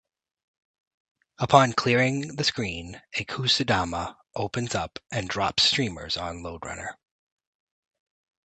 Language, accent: English, United States English